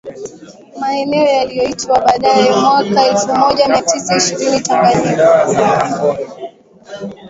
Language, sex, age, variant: Swahili, female, 19-29, Kiswahili Sanifu (EA)